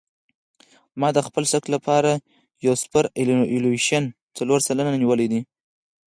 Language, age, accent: Pashto, 19-29, کندهاری لهجه